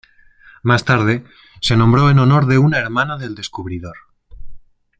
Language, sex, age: Spanish, male, 40-49